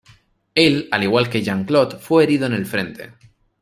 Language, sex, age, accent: Spanish, male, 19-29, España: Islas Canarias